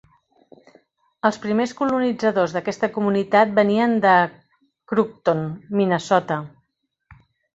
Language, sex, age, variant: Catalan, female, 50-59, Central